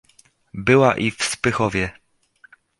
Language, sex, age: Polish, male, 30-39